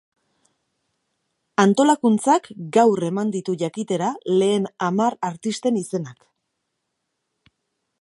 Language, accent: Basque, Erdialdekoa edo Nafarra (Gipuzkoa, Nafarroa)